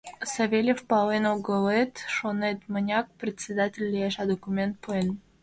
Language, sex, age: Mari, female, 19-29